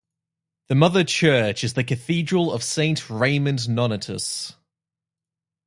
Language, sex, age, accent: English, male, 19-29, Australian English